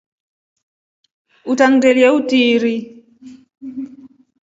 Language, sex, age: Rombo, female, 30-39